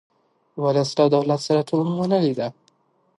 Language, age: Pashto, under 19